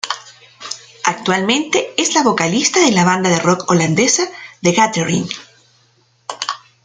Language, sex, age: Spanish, female, 50-59